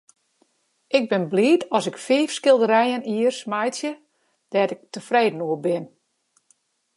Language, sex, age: Western Frisian, female, 40-49